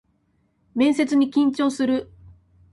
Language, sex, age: Japanese, female, 19-29